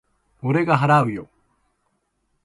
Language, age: Japanese, 50-59